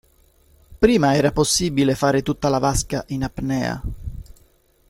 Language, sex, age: Italian, male, 50-59